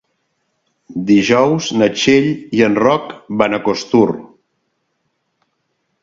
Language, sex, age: Catalan, male, 60-69